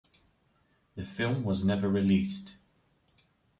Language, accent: English, England English